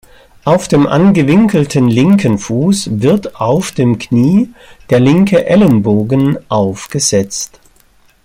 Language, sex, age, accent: German, male, 50-59, Deutschland Deutsch